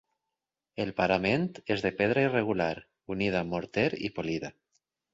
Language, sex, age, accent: Catalan, male, 40-49, valencià